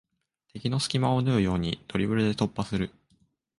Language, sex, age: Japanese, male, 19-29